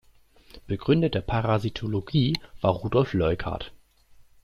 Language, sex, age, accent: German, male, under 19, Deutschland Deutsch